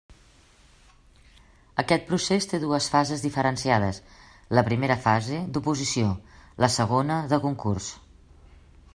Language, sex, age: Catalan, female, 50-59